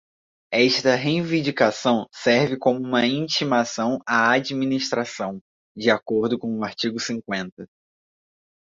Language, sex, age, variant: Portuguese, male, under 19, Portuguese (Brasil)